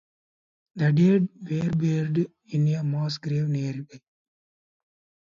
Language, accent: English, India and South Asia (India, Pakistan, Sri Lanka)